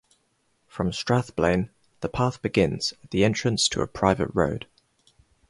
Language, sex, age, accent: English, male, 19-29, England English